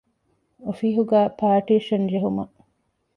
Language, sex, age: Divehi, female, 40-49